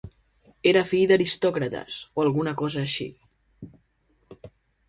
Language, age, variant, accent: Catalan, under 19, Central, central